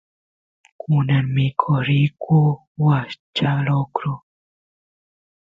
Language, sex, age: Santiago del Estero Quichua, female, 19-29